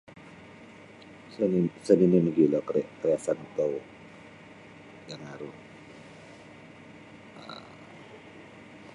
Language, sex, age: Sabah Bisaya, male, 40-49